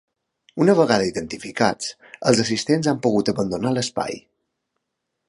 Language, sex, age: Catalan, male, 30-39